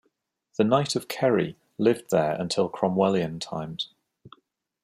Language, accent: English, England English